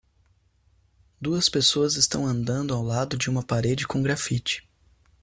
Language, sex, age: Portuguese, male, 30-39